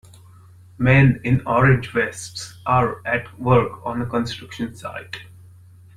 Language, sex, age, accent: English, male, 19-29, India and South Asia (India, Pakistan, Sri Lanka)